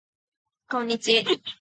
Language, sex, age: Japanese, female, 19-29